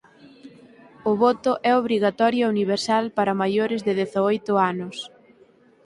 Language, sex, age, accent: Galician, female, 19-29, Atlántico (seseo e gheada)